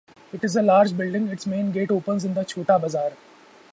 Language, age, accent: English, 19-29, India and South Asia (India, Pakistan, Sri Lanka)